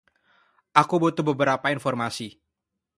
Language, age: Indonesian, 19-29